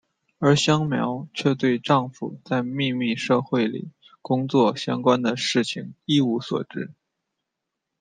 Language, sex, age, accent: Chinese, male, 19-29, 出生地：河北省